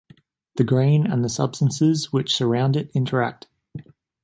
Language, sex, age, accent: English, male, 19-29, Australian English